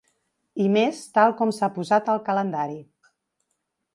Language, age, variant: Catalan, 40-49, Central